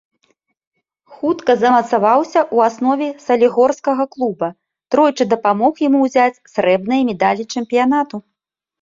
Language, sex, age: Belarusian, female, 30-39